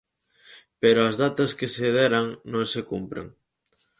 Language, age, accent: Galician, 19-29, Atlántico (seseo e gheada)